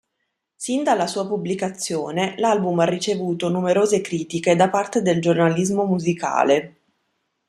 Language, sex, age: Italian, female, 19-29